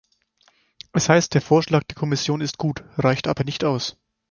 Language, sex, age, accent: German, male, 19-29, Deutschland Deutsch